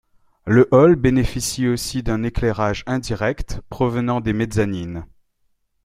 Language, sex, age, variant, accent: French, male, 40-49, Français des départements et régions d'outre-mer, Français de La Réunion